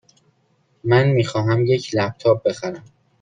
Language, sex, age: Persian, male, 19-29